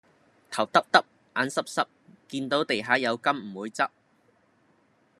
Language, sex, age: Cantonese, female, 19-29